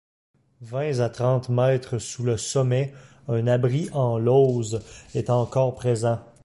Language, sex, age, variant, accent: French, male, 30-39, Français d'Amérique du Nord, Français du Canada